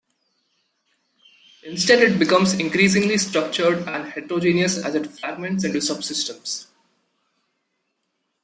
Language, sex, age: English, male, 19-29